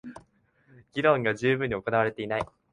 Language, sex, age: Japanese, male, 19-29